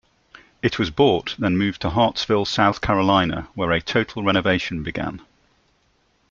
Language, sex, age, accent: English, male, 40-49, England English